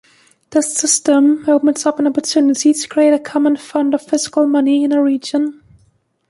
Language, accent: English, England English